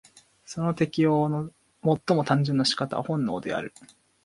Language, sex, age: Japanese, male, 19-29